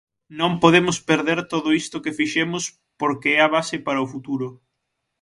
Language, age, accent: Galician, 19-29, Normativo (estándar)